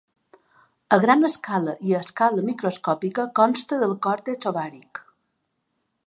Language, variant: Catalan, Balear